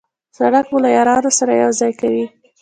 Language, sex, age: Pashto, female, under 19